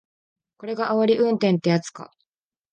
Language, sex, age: Japanese, female, under 19